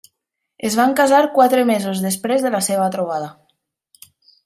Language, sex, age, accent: Catalan, female, 30-39, valencià